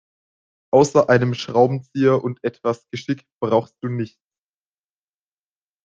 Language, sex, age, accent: German, male, under 19, Deutschland Deutsch